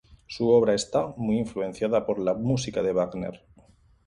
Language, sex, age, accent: Spanish, male, 40-49, España: Sur peninsular (Andalucia, Extremadura, Murcia)